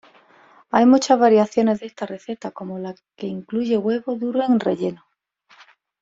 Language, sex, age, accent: Spanish, female, 40-49, España: Sur peninsular (Andalucia, Extremadura, Murcia)